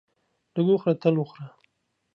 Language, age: Pashto, 19-29